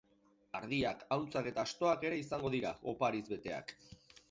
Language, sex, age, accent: Basque, male, 30-39, Mendebalekoa (Araba, Bizkaia, Gipuzkoako mendebaleko herri batzuk)